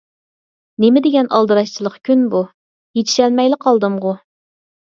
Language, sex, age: Uyghur, female, 30-39